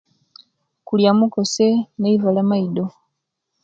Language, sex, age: Kenyi, female, 19-29